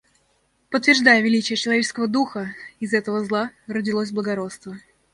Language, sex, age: Russian, female, under 19